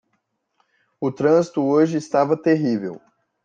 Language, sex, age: Portuguese, male, 40-49